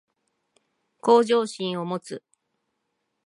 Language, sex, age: Japanese, female, 50-59